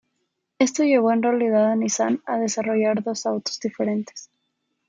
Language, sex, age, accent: Spanish, female, 19-29, México